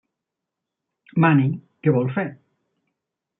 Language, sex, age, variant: Catalan, male, 40-49, Central